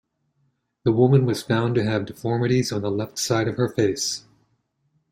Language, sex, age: English, male, 60-69